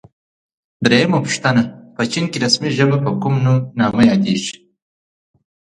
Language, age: Pashto, 19-29